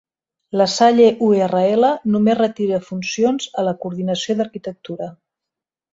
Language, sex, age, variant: Catalan, female, 50-59, Central